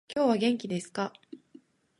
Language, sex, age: Japanese, female, 19-29